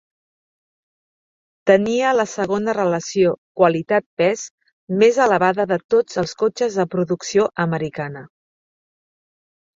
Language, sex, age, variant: Catalan, female, 40-49, Central